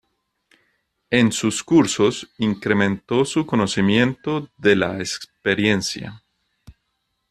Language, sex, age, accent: Spanish, male, 40-49, Andino-Pacífico: Colombia, Perú, Ecuador, oeste de Bolivia y Venezuela andina